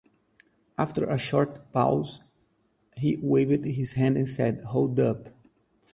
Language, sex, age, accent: English, male, 30-39, United States English